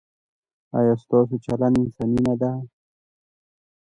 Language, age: Pashto, 19-29